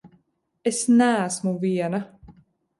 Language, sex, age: Latvian, female, 19-29